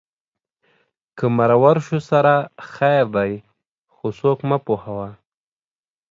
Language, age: Pashto, 19-29